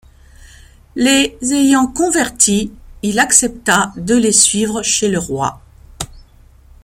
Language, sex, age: French, female, 50-59